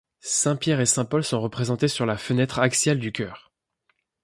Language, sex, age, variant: French, male, 30-39, Français de métropole